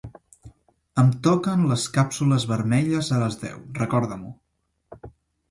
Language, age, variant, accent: Catalan, under 19, Central, central